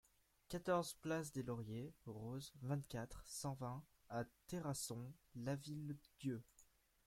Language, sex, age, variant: French, male, under 19, Français de métropole